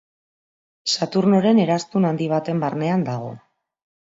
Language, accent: Basque, Mendebalekoa (Araba, Bizkaia, Gipuzkoako mendebaleko herri batzuk)